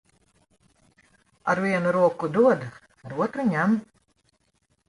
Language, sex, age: Latvian, female, 50-59